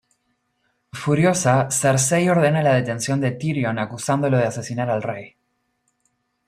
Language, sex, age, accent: Spanish, male, 19-29, Rioplatense: Argentina, Uruguay, este de Bolivia, Paraguay